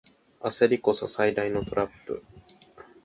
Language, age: Japanese, under 19